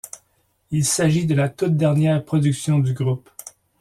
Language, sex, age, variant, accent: French, male, 40-49, Français d'Amérique du Nord, Français du Canada